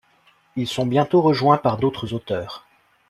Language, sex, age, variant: French, male, 30-39, Français de métropole